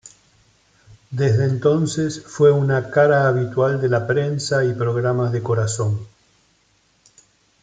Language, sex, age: Spanish, male, 60-69